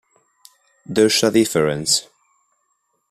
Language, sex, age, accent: English, male, under 19, Canadian English